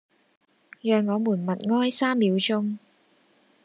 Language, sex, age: Chinese, female, 19-29